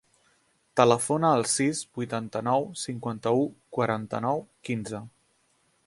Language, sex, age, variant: Catalan, male, 30-39, Central